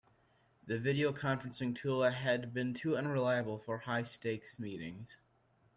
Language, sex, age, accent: English, male, 19-29, United States English